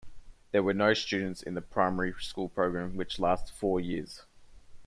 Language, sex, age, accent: English, male, 19-29, Australian English